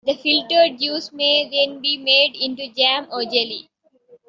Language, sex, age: English, female, 19-29